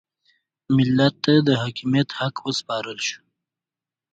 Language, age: Pashto, 19-29